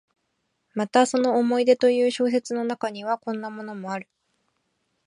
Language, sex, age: Japanese, female, 19-29